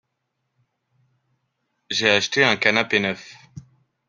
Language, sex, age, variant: French, male, 19-29, Français de métropole